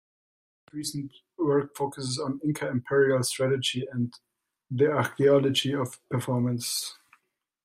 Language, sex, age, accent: English, male, 19-29, United States English